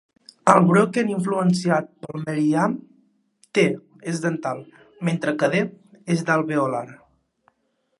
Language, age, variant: Catalan, under 19, Central